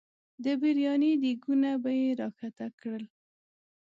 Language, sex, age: Pashto, female, 19-29